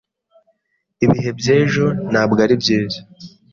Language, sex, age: Kinyarwanda, male, 19-29